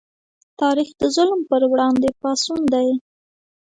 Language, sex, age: Pashto, female, 19-29